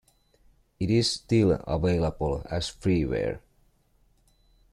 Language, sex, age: English, male, 30-39